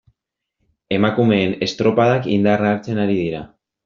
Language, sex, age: Basque, male, 19-29